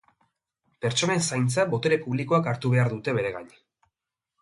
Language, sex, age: Basque, male, 19-29